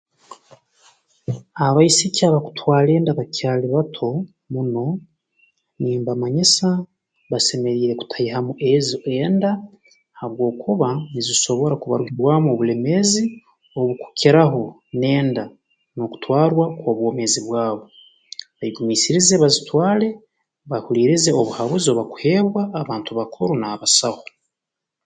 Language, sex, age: Tooro, male, 19-29